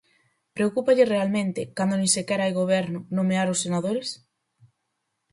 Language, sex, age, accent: Galician, female, 19-29, Normativo (estándar)